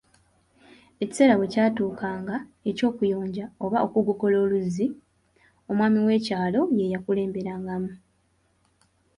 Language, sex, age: Ganda, female, 19-29